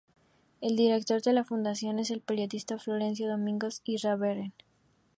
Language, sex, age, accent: Spanish, female, 19-29, México